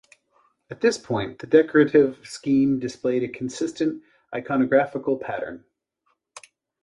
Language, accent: English, United States English